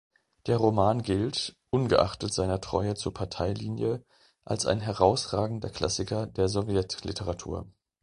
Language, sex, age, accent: German, male, 40-49, Deutschland Deutsch